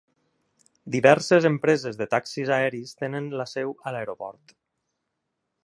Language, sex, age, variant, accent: Catalan, male, 30-39, Valencià meridional, valencià